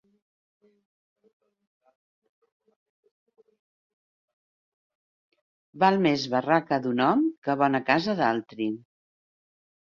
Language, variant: Catalan, Central